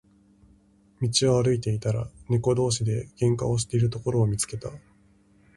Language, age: Japanese, 19-29